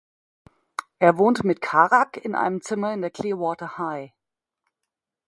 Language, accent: German, Deutschland Deutsch